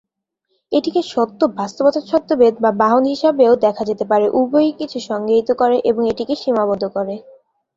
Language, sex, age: Bengali, female, 30-39